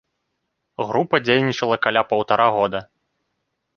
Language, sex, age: Belarusian, male, 19-29